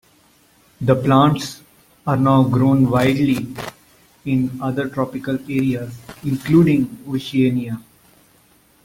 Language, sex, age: English, male, 30-39